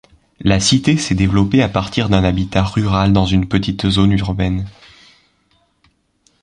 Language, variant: French, Français de métropole